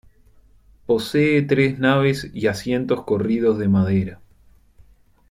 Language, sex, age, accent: Spanish, male, 19-29, Rioplatense: Argentina, Uruguay, este de Bolivia, Paraguay